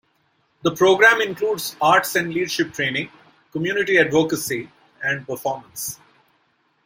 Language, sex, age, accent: English, male, 50-59, India and South Asia (India, Pakistan, Sri Lanka)